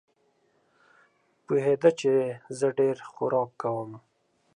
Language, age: Pashto, 30-39